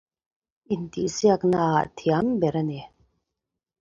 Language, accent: English, England English